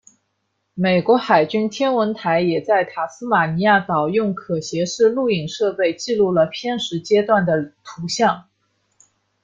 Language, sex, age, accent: Chinese, female, 19-29, 出生地：上海市